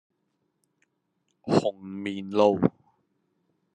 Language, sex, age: Cantonese, male, 19-29